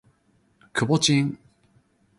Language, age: Cantonese, 19-29